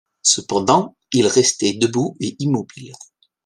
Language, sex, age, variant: French, male, 40-49, Français de métropole